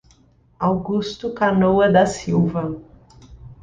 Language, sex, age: Portuguese, female, 30-39